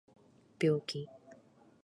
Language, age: Japanese, 50-59